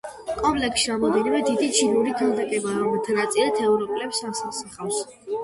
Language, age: Georgian, under 19